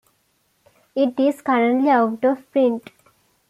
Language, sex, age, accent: English, female, 19-29, United States English